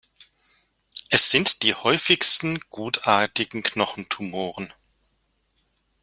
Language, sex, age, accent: German, male, 50-59, Deutschland Deutsch